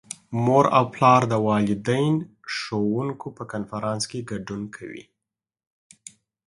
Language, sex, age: Pashto, male, 30-39